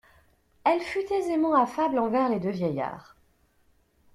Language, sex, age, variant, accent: French, female, 30-39, Français d'Amérique du Nord, Français du Canada